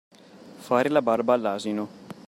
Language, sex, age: Italian, male, 30-39